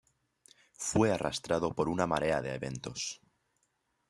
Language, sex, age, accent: Spanish, male, 19-29, España: Norte peninsular (Asturias, Castilla y León, Cantabria, País Vasco, Navarra, Aragón, La Rioja, Guadalajara, Cuenca)